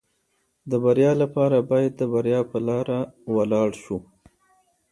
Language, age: Pashto, 30-39